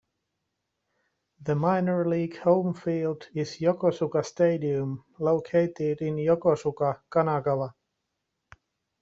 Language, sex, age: English, male, 40-49